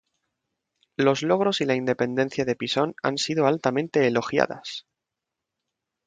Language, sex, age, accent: Spanish, male, 19-29, España: Centro-Sur peninsular (Madrid, Toledo, Castilla-La Mancha)